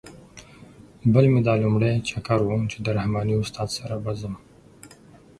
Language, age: Pashto, 30-39